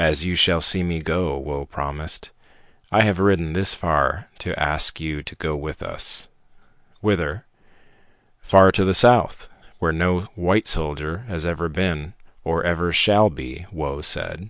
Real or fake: real